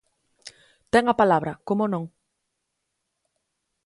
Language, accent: Galician, Atlántico (seseo e gheada)